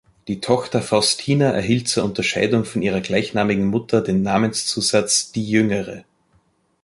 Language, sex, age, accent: German, male, 30-39, Österreichisches Deutsch